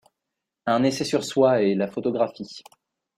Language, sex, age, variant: French, male, 19-29, Français de métropole